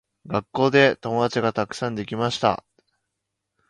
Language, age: Japanese, 19-29